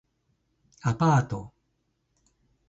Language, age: Japanese, 70-79